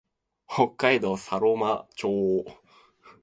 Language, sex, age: Japanese, male, 19-29